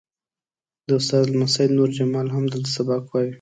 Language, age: Pashto, 19-29